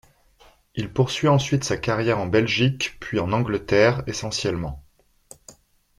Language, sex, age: French, male, 30-39